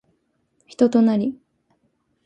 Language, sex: Japanese, female